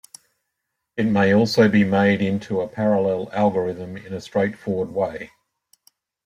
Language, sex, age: English, male, 50-59